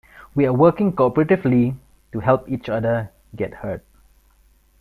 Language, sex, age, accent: English, male, 30-39, India and South Asia (India, Pakistan, Sri Lanka)